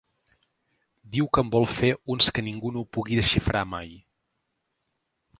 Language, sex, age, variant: Catalan, male, 40-49, Central